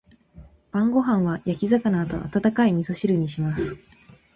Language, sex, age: Japanese, female, 19-29